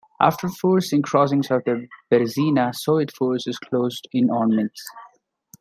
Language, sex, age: English, male, 19-29